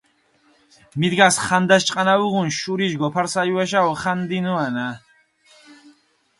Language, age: Mingrelian, 19-29